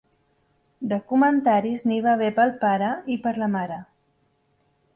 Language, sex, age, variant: Catalan, female, 40-49, Central